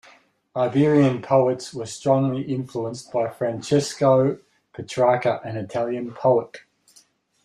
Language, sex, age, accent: English, male, 50-59, Australian English